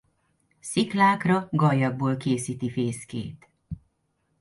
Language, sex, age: Hungarian, female, 40-49